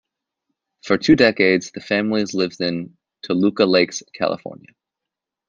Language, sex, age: English, male, 30-39